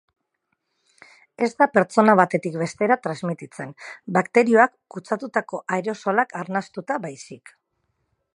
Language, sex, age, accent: Basque, female, 30-39, Mendebalekoa (Araba, Bizkaia, Gipuzkoako mendebaleko herri batzuk)